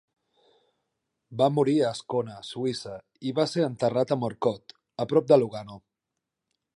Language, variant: Catalan, Central